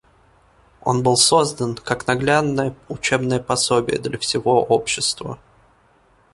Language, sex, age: Russian, male, 19-29